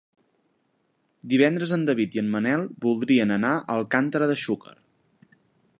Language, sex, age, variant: Catalan, male, 19-29, Central